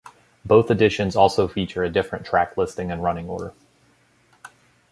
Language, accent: English, United States English